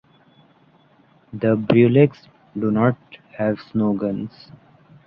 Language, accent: English, India and South Asia (India, Pakistan, Sri Lanka)